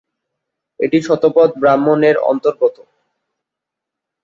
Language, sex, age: Bengali, male, 19-29